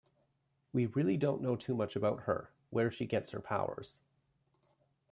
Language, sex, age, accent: English, male, 19-29, Canadian English